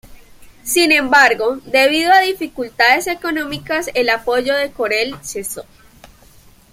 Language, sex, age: Spanish, female, 19-29